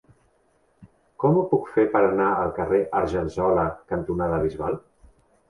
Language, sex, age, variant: Catalan, male, 40-49, Central